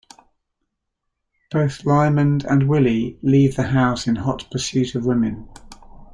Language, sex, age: English, male, 60-69